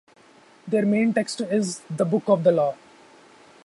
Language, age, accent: English, 19-29, India and South Asia (India, Pakistan, Sri Lanka)